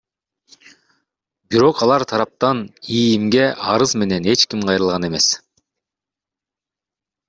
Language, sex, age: Kyrgyz, male, 30-39